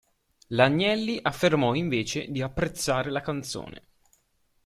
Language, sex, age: Italian, male, under 19